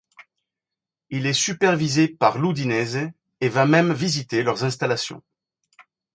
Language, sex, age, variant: French, male, 40-49, Français de métropole